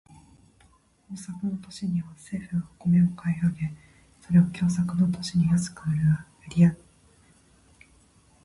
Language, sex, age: Japanese, female, 19-29